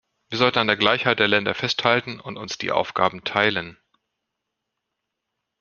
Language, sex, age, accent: German, male, 40-49, Deutschland Deutsch